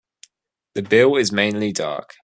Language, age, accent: English, 19-29, England English